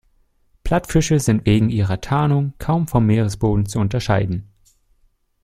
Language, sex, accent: German, male, Deutschland Deutsch